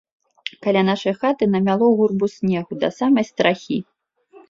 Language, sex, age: Belarusian, female, 30-39